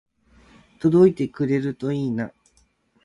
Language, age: Japanese, 30-39